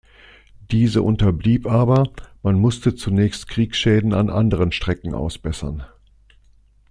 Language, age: German, 60-69